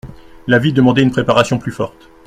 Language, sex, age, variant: French, male, 30-39, Français de métropole